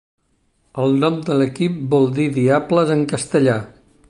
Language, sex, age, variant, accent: Catalan, male, 60-69, Nord-Occidental, nord-occidental